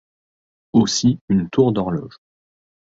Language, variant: French, Français de métropole